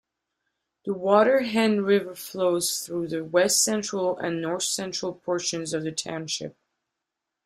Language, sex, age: English, female, 30-39